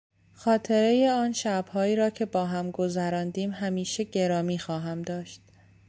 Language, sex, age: Persian, female, 19-29